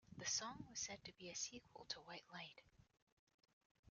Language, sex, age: English, female, 19-29